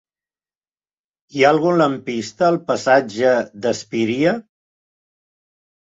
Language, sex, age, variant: Catalan, male, 70-79, Central